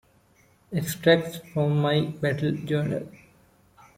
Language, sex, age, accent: English, male, 19-29, India and South Asia (India, Pakistan, Sri Lanka)